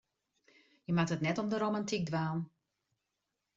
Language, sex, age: Western Frisian, female, 50-59